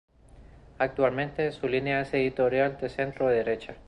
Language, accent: Spanish, Andino-Pacífico: Colombia, Perú, Ecuador, oeste de Bolivia y Venezuela andina